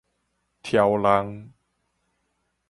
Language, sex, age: Min Nan Chinese, male, 30-39